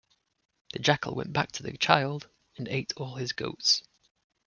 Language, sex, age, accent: English, male, 30-39, England English